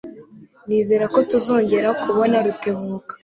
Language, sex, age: Kinyarwanda, female, 19-29